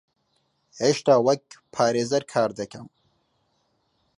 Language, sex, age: Central Kurdish, male, 19-29